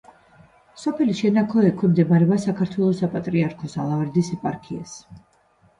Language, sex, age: Georgian, female, 40-49